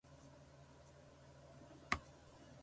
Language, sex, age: Japanese, male, 19-29